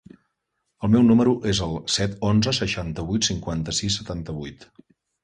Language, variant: Catalan, Central